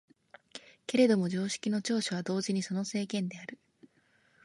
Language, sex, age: Japanese, female, under 19